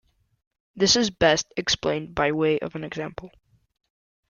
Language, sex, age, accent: English, male, under 19, United States English